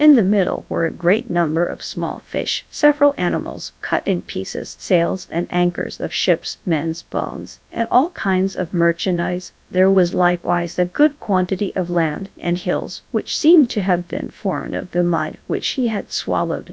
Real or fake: fake